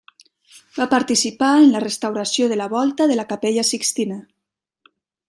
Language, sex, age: Catalan, female, 30-39